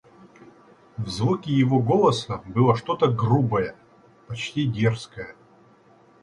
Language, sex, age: Russian, male, 40-49